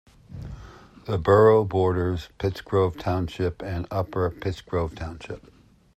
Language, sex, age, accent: English, male, 60-69, United States English